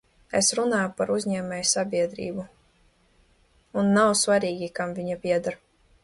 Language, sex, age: Latvian, female, 19-29